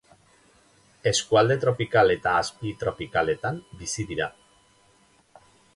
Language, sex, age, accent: Basque, male, 50-59, Mendebalekoa (Araba, Bizkaia, Gipuzkoako mendebaleko herri batzuk)